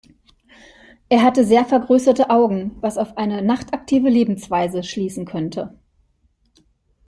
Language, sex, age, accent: German, female, 50-59, Deutschland Deutsch